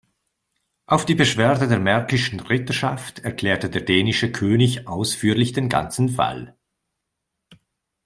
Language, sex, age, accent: German, male, 40-49, Schweizerdeutsch